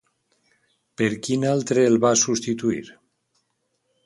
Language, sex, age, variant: Catalan, male, 60-69, Valencià central